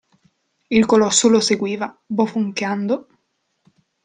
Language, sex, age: Italian, female, 19-29